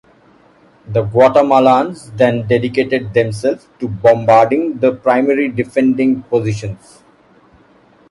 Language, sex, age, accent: English, male, 30-39, India and South Asia (India, Pakistan, Sri Lanka)